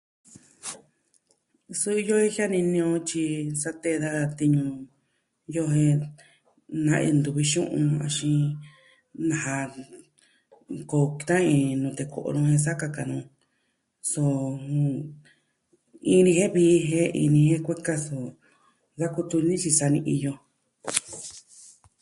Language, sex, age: Southwestern Tlaxiaco Mixtec, female, 40-49